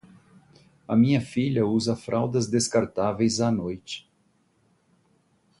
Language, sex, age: Portuguese, male, 50-59